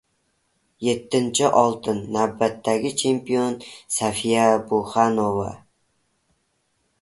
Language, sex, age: Uzbek, male, under 19